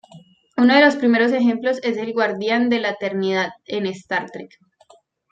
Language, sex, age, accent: Spanish, female, 30-39, Andino-Pacífico: Colombia, Perú, Ecuador, oeste de Bolivia y Venezuela andina